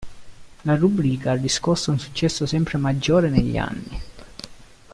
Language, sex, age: Italian, male, 19-29